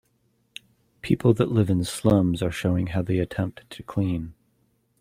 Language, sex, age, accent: English, male, 40-49, United States English